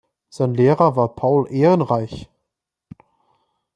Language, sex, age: German, male, 19-29